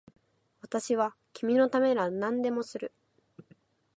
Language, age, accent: Japanese, 19-29, 標準語